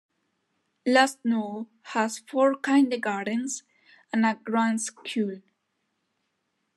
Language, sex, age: English, female, under 19